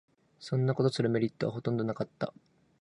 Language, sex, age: Japanese, male, 19-29